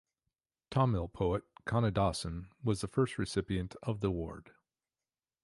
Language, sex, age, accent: English, male, 40-49, United States English